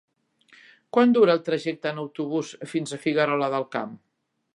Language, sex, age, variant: Catalan, female, 50-59, Central